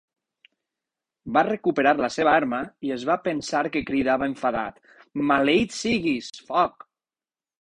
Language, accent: Catalan, valencià